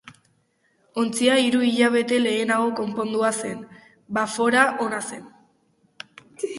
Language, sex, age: Basque, female, under 19